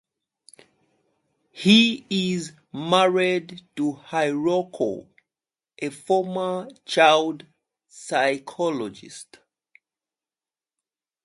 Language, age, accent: English, 19-29, United States English; England English